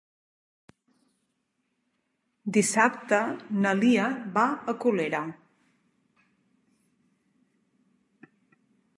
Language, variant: Catalan, Central